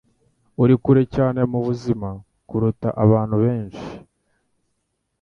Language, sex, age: Kinyarwanda, male, 19-29